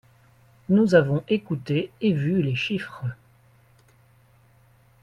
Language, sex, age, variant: French, male, 40-49, Français de métropole